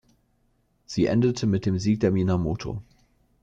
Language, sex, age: German, male, 19-29